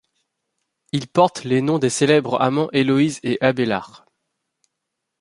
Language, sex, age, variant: French, male, 30-39, Français de métropole